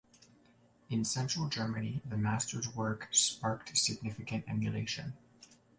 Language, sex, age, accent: English, male, 19-29, United States English